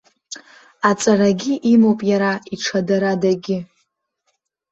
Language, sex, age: Abkhazian, female, under 19